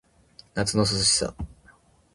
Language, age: Japanese, 19-29